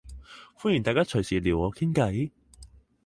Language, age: Cantonese, 19-29